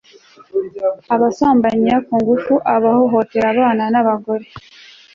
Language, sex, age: Kinyarwanda, female, 19-29